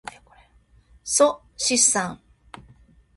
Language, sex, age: Japanese, female, 50-59